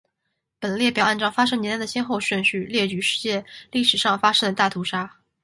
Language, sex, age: Chinese, female, 19-29